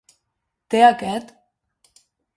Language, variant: Catalan, Central